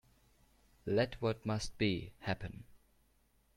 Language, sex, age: English, male, under 19